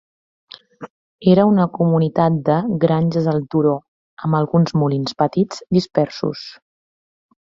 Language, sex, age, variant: Catalan, female, 19-29, Central